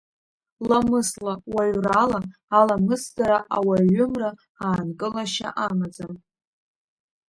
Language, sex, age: Abkhazian, female, under 19